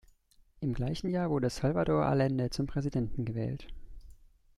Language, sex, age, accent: German, male, 19-29, Deutschland Deutsch